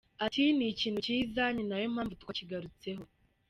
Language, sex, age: Kinyarwanda, female, under 19